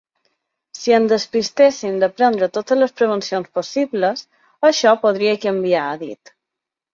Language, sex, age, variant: Catalan, female, 30-39, Balear